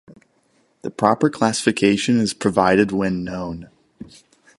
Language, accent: English, United States English